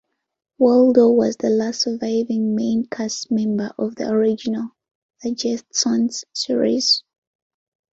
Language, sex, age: English, female, under 19